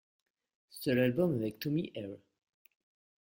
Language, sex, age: French, female, 40-49